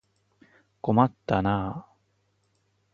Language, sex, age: Japanese, male, 30-39